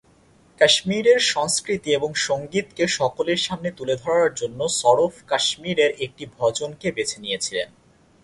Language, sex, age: Bengali, male, under 19